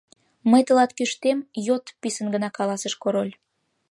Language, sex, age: Mari, female, under 19